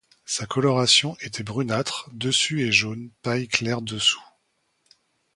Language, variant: French, Français de métropole